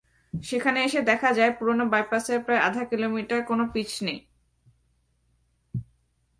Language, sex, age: Bengali, female, 19-29